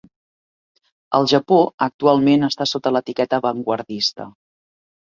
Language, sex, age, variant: Catalan, female, 40-49, Central